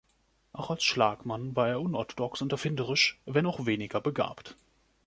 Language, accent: German, Deutschland Deutsch